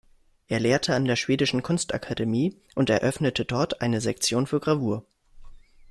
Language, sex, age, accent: German, male, 19-29, Deutschland Deutsch